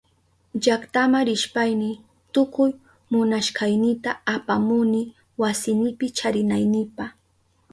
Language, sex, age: Southern Pastaza Quechua, female, 19-29